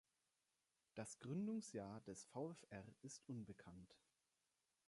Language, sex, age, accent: German, male, 19-29, Deutschland Deutsch